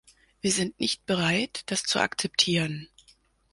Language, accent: German, Deutschland Deutsch